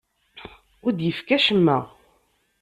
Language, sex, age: Kabyle, female, 30-39